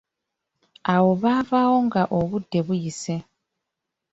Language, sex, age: Ganda, female, 19-29